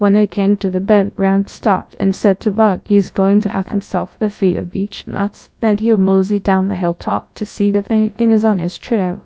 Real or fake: fake